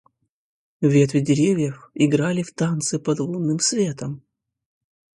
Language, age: Russian, 30-39